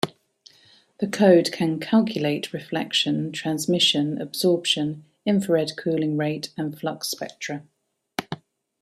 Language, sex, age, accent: English, female, 40-49, England English